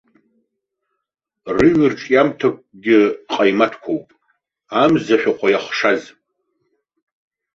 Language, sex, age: Abkhazian, male, 30-39